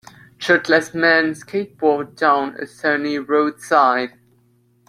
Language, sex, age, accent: English, male, under 19, England English